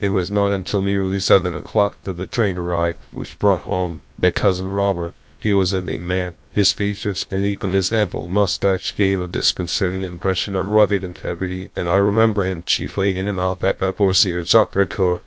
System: TTS, GlowTTS